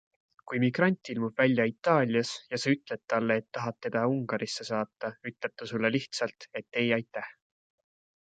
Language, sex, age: Estonian, male, 19-29